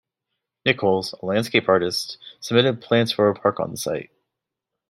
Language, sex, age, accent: English, male, under 19, United States English